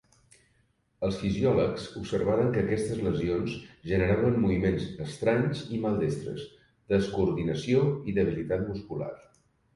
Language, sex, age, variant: Catalan, male, 50-59, Septentrional